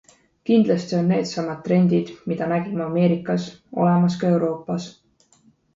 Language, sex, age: Estonian, female, 19-29